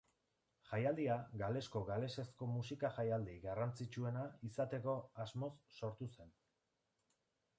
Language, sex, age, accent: Basque, male, 19-29, Erdialdekoa edo Nafarra (Gipuzkoa, Nafarroa)